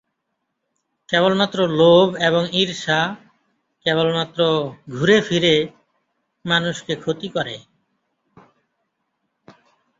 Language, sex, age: Bengali, male, 30-39